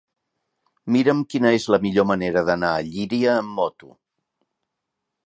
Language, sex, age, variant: Catalan, male, 60-69, Central